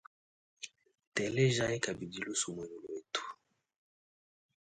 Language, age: Luba-Lulua, 19-29